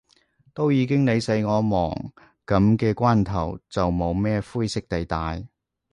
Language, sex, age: Cantonese, male, 30-39